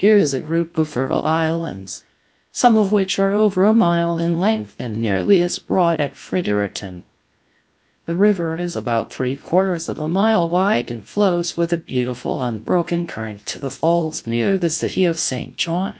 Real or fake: fake